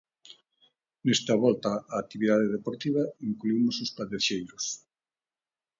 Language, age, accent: Galician, 50-59, Central (gheada)